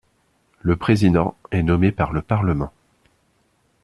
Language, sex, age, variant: French, male, 30-39, Français de métropole